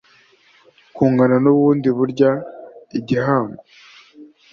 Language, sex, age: Kinyarwanda, male, under 19